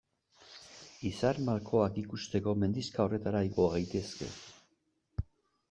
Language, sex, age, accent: Basque, male, 60-69, Erdialdekoa edo Nafarra (Gipuzkoa, Nafarroa)